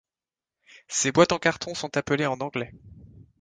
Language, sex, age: French, male, 19-29